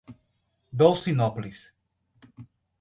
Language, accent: Portuguese, Nordestino